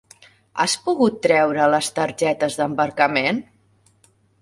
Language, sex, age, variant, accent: Catalan, female, 40-49, Central, central